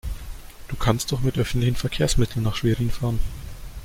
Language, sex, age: German, male, 19-29